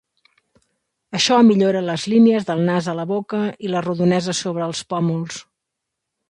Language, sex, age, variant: Catalan, female, 40-49, Central